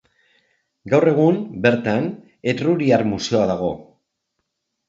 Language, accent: Basque, Erdialdekoa edo Nafarra (Gipuzkoa, Nafarroa)